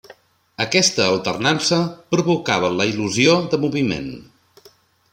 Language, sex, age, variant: Catalan, male, 40-49, Central